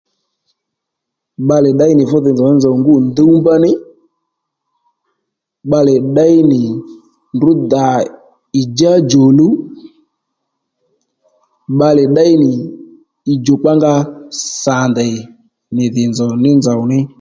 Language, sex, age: Lendu, male, 30-39